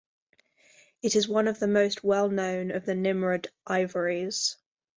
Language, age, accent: English, 19-29, England English; London English